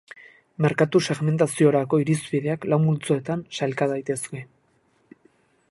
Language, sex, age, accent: Basque, male, 30-39, Erdialdekoa edo Nafarra (Gipuzkoa, Nafarroa)